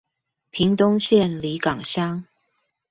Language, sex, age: Chinese, female, 50-59